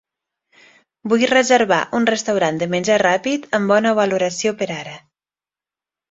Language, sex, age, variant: Catalan, female, 40-49, Nord-Occidental